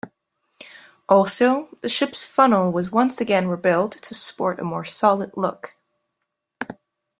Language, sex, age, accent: English, female, 19-29, United States English